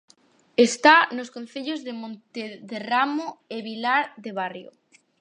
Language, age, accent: Galician, 40-49, Oriental (común en zona oriental)